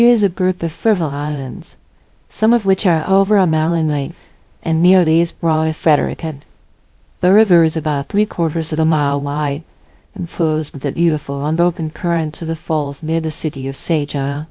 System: TTS, VITS